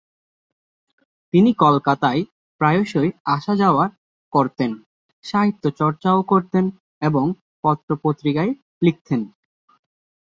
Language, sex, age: Bengali, male, 19-29